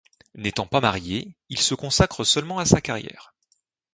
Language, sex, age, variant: French, male, 19-29, Français de métropole